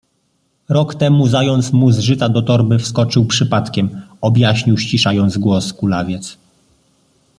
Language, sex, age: Polish, male, 30-39